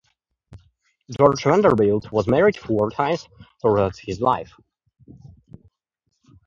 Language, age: English, 19-29